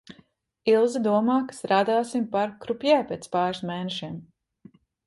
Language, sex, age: Latvian, female, 30-39